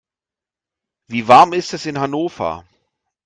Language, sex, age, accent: German, male, 40-49, Deutschland Deutsch